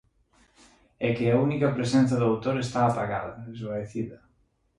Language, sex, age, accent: Galician, male, 30-39, Normativo (estándar)